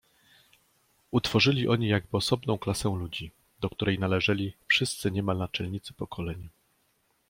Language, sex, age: Polish, male, 40-49